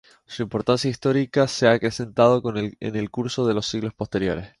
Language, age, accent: Spanish, 19-29, España: Islas Canarias